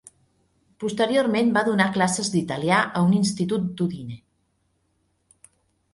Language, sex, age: Catalan, female, 50-59